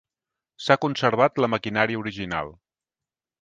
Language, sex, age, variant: Catalan, male, 50-59, Central